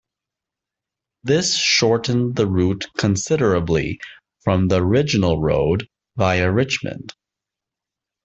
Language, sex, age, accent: English, male, 30-39, United States English